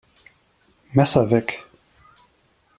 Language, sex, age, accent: German, male, 40-49, Deutschland Deutsch